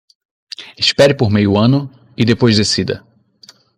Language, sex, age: Portuguese, male, 19-29